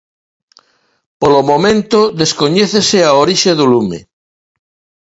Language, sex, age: Galician, male, 50-59